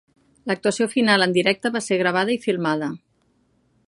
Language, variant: Catalan, Central